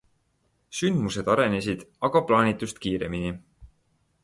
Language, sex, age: Estonian, male, 19-29